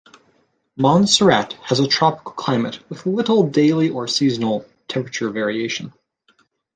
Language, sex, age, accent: English, male, 30-39, United States English